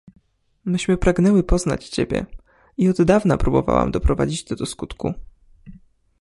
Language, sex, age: Polish, male, 19-29